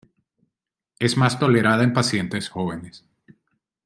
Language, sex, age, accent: Spanish, male, 40-49, Caribe: Cuba, Venezuela, Puerto Rico, República Dominicana, Panamá, Colombia caribeña, México caribeño, Costa del golfo de México